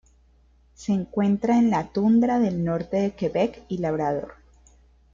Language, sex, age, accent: Spanish, female, 30-39, Caribe: Cuba, Venezuela, Puerto Rico, República Dominicana, Panamá, Colombia caribeña, México caribeño, Costa del golfo de México